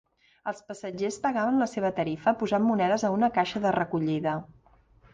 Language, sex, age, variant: Catalan, female, 50-59, Central